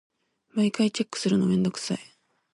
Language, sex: Japanese, female